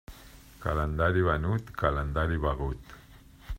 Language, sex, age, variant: Catalan, male, 50-59, Central